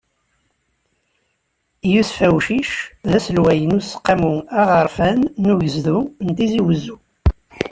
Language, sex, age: Kabyle, male, 40-49